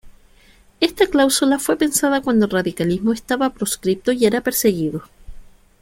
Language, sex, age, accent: Spanish, female, 19-29, Chileno: Chile, Cuyo